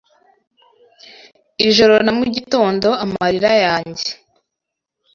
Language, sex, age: Kinyarwanda, female, 19-29